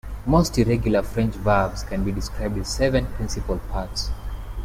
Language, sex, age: English, male, 19-29